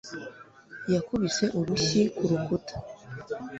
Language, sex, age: Kinyarwanda, female, under 19